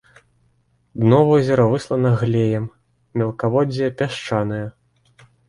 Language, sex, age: Belarusian, male, 30-39